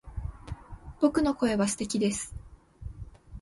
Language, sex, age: Japanese, female, 19-29